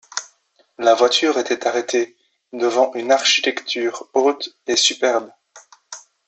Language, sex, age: French, male, under 19